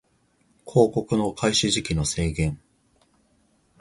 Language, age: Japanese, 19-29